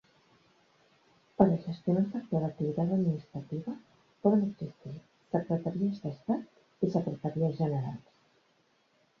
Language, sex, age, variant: Catalan, female, 40-49, Central